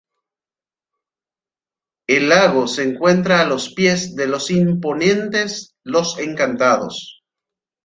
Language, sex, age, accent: Spanish, male, 40-49, Rioplatense: Argentina, Uruguay, este de Bolivia, Paraguay